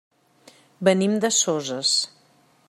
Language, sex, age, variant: Catalan, female, 40-49, Central